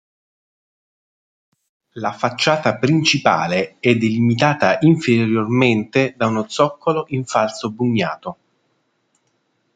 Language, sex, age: Italian, male, 40-49